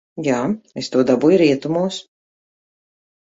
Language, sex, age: Latvian, female, 40-49